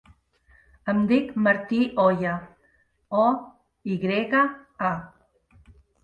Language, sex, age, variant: Catalan, female, 50-59, Central